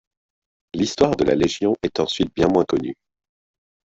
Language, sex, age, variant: French, male, 30-39, Français de métropole